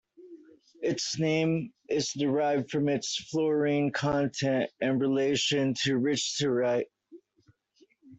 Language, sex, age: English, male, 30-39